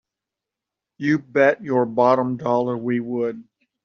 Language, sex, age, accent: English, male, 50-59, United States English